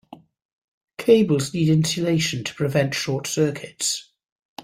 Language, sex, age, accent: English, male, 50-59, Welsh English